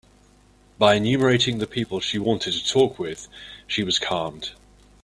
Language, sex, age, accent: English, male, 30-39, England English